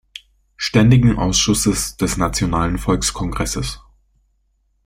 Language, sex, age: German, male, 19-29